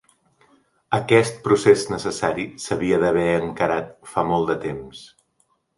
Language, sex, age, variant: Catalan, male, 50-59, Central